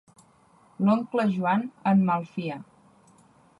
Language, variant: Catalan, Central